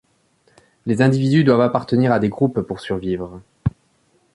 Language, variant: French, Français de métropole